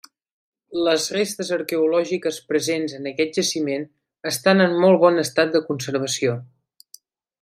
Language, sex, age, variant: Catalan, male, 19-29, Central